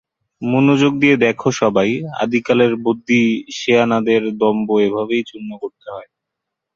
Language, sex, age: Bengali, male, 19-29